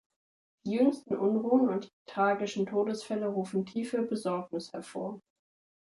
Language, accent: German, Deutschland Deutsch